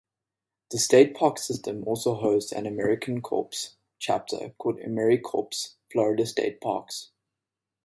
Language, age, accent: English, 19-29, Southern African (South Africa, Zimbabwe, Namibia)